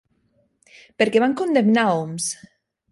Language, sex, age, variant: Catalan, female, 30-39, Nord-Occidental